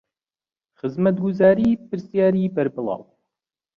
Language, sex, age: Central Kurdish, male, 19-29